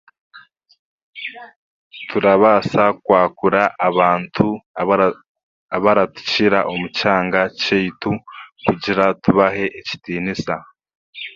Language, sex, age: Chiga, male, 19-29